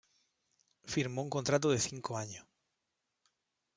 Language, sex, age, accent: Spanish, male, 30-39, España: Sur peninsular (Andalucia, Extremadura, Murcia)